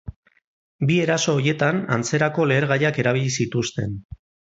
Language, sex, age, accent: Basque, male, 40-49, Mendebalekoa (Araba, Bizkaia, Gipuzkoako mendebaleko herri batzuk)